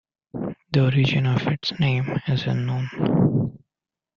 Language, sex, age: English, male, 19-29